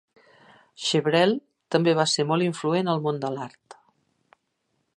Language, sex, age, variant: Catalan, female, 60-69, Central